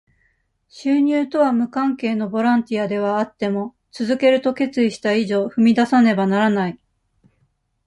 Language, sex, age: Japanese, female, 40-49